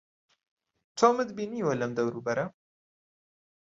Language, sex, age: Central Kurdish, male, 19-29